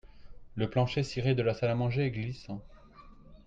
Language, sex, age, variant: French, male, 30-39, Français de métropole